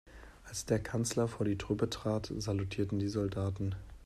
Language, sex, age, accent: German, male, 19-29, Deutschland Deutsch